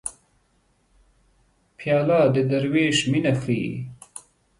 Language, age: Pashto, 19-29